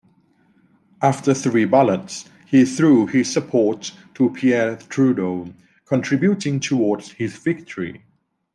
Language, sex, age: English, male, 30-39